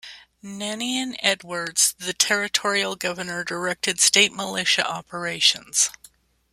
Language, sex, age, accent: English, female, 50-59, United States English